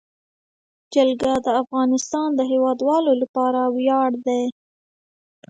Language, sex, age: Pashto, female, 19-29